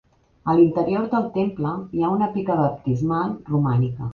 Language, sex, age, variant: Catalan, female, 50-59, Central